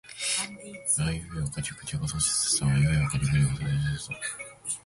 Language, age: Japanese, 19-29